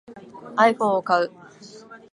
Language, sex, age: Japanese, female, 19-29